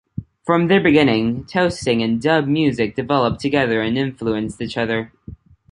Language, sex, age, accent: English, male, under 19, United States English